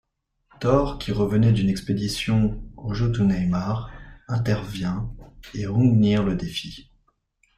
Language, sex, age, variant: French, male, 30-39, Français de métropole